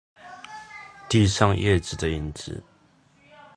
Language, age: Chinese, 30-39